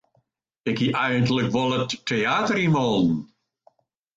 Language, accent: Western Frisian, Klaaifrysk